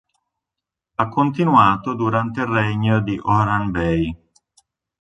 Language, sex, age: Italian, male, 50-59